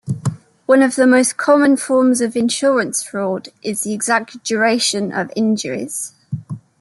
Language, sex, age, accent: English, female, 19-29, England English